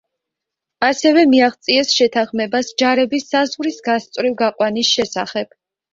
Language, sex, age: Georgian, female, 19-29